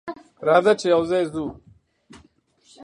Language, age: Pashto, 30-39